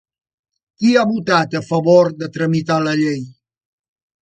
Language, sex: Catalan, male